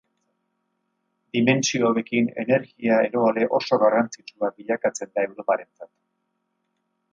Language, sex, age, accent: Basque, male, 50-59, Erdialdekoa edo Nafarra (Gipuzkoa, Nafarroa)